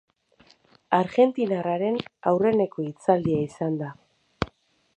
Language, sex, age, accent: Basque, female, 30-39, Mendebalekoa (Araba, Bizkaia, Gipuzkoako mendebaleko herri batzuk)